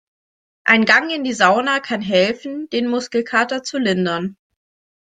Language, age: German, 19-29